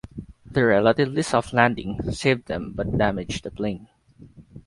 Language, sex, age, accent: English, male, 19-29, Filipino